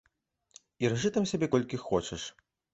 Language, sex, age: Belarusian, male, 19-29